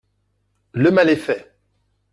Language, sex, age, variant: French, male, 40-49, Français de métropole